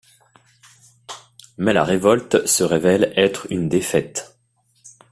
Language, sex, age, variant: French, male, 40-49, Français de métropole